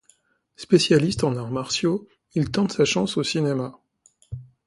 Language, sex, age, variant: French, male, 40-49, Français de métropole